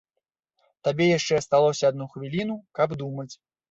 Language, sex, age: Belarusian, male, 30-39